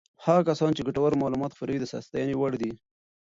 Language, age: Pashto, 30-39